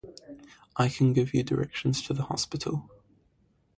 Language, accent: English, New Zealand English